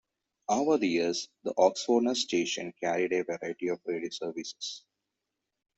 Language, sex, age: English, male, 30-39